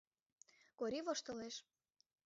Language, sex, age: Mari, female, under 19